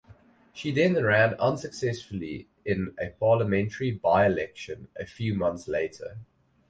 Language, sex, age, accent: English, male, 19-29, Southern African (South Africa, Zimbabwe, Namibia)